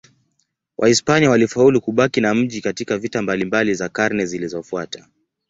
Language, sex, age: Swahili, male, 19-29